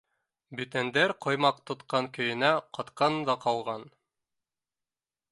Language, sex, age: Bashkir, male, 19-29